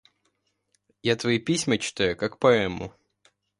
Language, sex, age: Russian, male, under 19